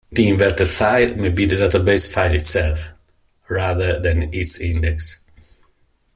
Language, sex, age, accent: English, male, 50-59, England English